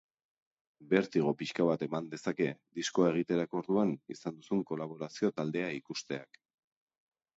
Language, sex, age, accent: Basque, male, 40-49, Erdialdekoa edo Nafarra (Gipuzkoa, Nafarroa)